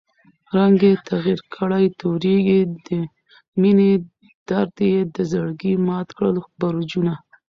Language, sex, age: Pashto, female, 19-29